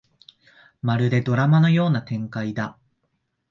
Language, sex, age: Japanese, male, 19-29